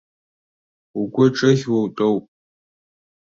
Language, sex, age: Abkhazian, male, under 19